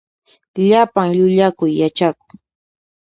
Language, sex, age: Puno Quechua, female, 30-39